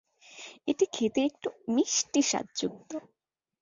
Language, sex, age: Bengali, female, under 19